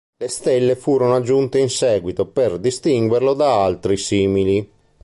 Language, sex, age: Italian, male, 50-59